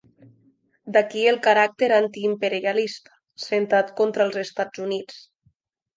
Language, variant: Catalan, Nord-Occidental